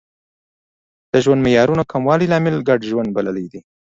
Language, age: Pashto, 19-29